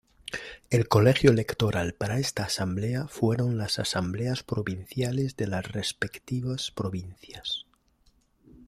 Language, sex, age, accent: Spanish, male, 50-59, España: Norte peninsular (Asturias, Castilla y León, Cantabria, País Vasco, Navarra, Aragón, La Rioja, Guadalajara, Cuenca)